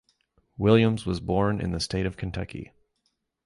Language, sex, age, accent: English, male, 40-49, United States English